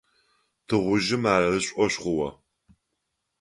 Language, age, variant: Adyghe, 60-69, Адыгабзэ (Кирил, пстэумэ зэдыряе)